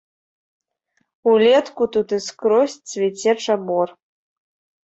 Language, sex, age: Belarusian, female, 19-29